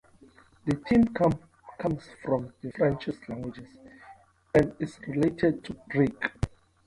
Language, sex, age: English, male, 19-29